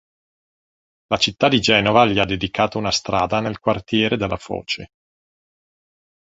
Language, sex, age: Italian, male, 40-49